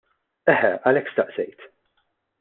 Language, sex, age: Maltese, male, 40-49